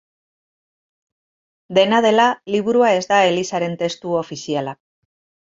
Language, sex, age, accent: Basque, female, 50-59, Mendebalekoa (Araba, Bizkaia, Gipuzkoako mendebaleko herri batzuk)